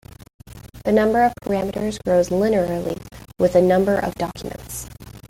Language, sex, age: English, female, 19-29